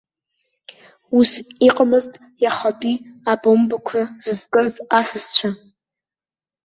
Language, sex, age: Abkhazian, female, under 19